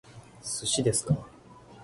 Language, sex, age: Japanese, male, 19-29